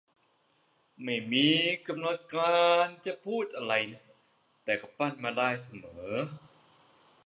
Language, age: Thai, 30-39